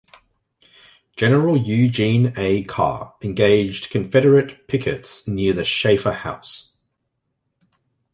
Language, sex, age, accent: English, male, 30-39, Australian English